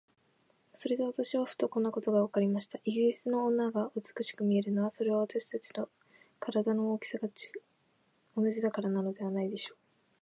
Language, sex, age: Japanese, female, 19-29